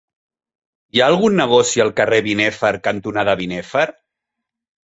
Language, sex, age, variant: Catalan, male, 40-49, Central